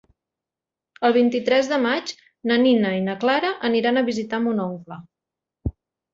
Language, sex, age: Catalan, female, 40-49